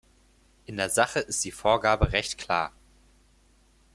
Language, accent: German, Deutschland Deutsch